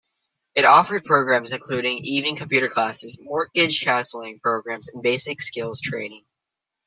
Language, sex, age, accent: English, male, under 19, United States English